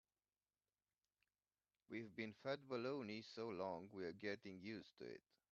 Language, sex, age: English, male, 50-59